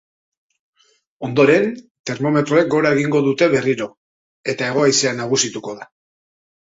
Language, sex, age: Basque, male, 40-49